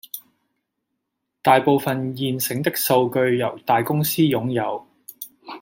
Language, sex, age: Cantonese, male, 30-39